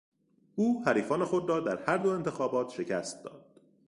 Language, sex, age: Persian, male, 30-39